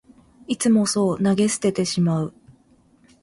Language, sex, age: Japanese, female, 30-39